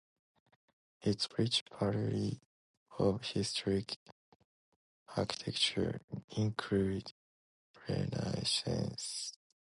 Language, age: English, 19-29